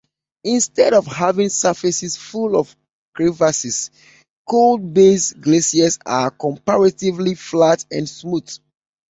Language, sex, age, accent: English, male, 30-39, United States English